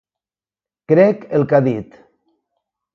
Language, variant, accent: Catalan, Valencià meridional, valencià